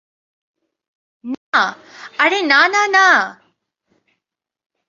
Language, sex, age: Bengali, female, 19-29